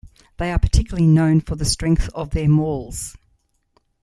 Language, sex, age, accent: English, female, 60-69, Australian English